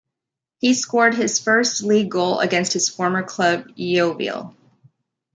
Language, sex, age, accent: English, female, 40-49, United States English